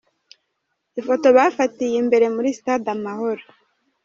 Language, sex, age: Kinyarwanda, male, 30-39